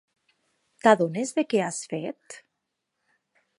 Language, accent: Catalan, Lleidatà